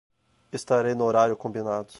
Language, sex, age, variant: Portuguese, male, 19-29, Portuguese (Brasil)